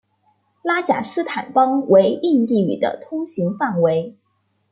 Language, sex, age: Chinese, female, 19-29